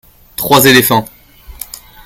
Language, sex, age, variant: French, male, under 19, Français de métropole